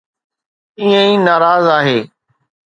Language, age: Sindhi, 40-49